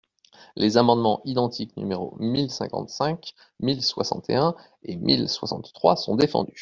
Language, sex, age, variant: French, male, 30-39, Français de métropole